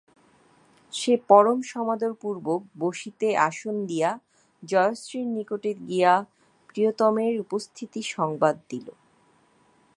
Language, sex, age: Bengali, female, 30-39